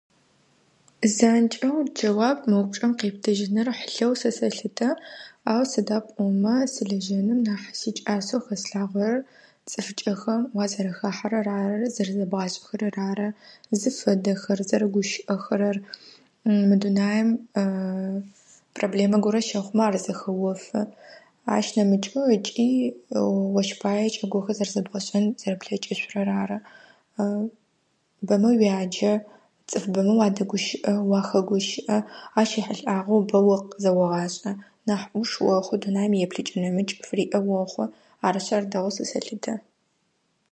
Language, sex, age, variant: Adyghe, female, 19-29, Адыгабзэ (Кирил, пстэумэ зэдыряе)